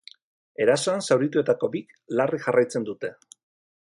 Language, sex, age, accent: Basque, male, 40-49, Mendebalekoa (Araba, Bizkaia, Gipuzkoako mendebaleko herri batzuk)